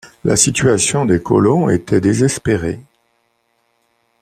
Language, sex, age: French, male, 50-59